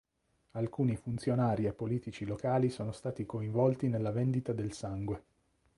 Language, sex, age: Italian, male, 30-39